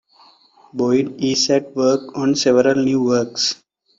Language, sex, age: English, male, 19-29